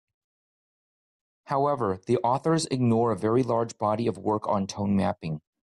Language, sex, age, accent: English, male, 40-49, United States English